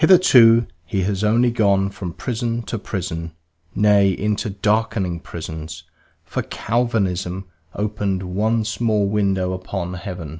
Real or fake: real